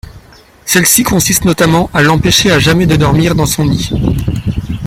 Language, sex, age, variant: French, male, 40-49, Français de métropole